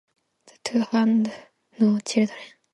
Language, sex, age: English, female, 19-29